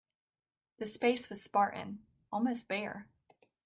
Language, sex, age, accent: English, female, 19-29, United States English